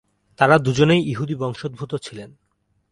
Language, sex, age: Bengali, male, 19-29